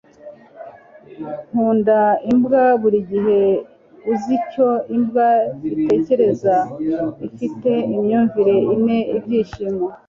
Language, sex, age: Kinyarwanda, female, 50-59